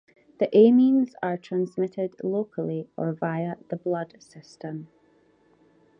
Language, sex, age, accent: English, female, 19-29, Scottish English